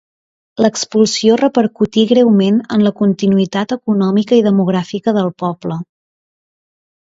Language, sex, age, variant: Catalan, female, 19-29, Central